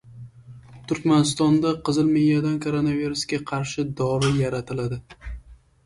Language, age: Uzbek, 19-29